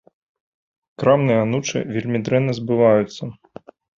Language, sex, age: Belarusian, male, 30-39